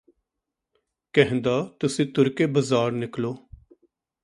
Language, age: Punjabi, 40-49